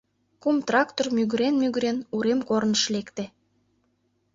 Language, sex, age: Mari, female, 19-29